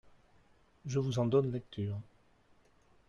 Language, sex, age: French, male, 60-69